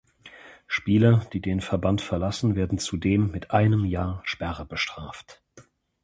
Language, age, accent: German, 40-49, Deutschland Deutsch